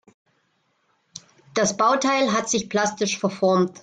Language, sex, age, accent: German, female, 40-49, Deutschland Deutsch